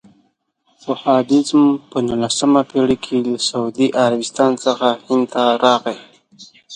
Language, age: Pashto, 19-29